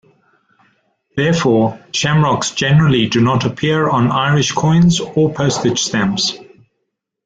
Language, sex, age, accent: English, male, 60-69, Southern African (South Africa, Zimbabwe, Namibia)